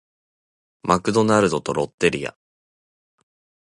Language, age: Japanese, 19-29